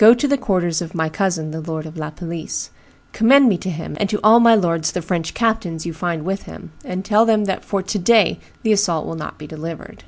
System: none